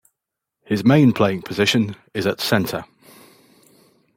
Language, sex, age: English, male, 40-49